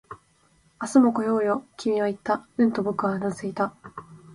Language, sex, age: Japanese, female, 19-29